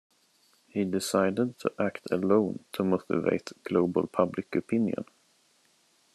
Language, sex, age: English, male, 30-39